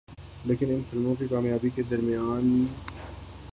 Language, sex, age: Urdu, male, 19-29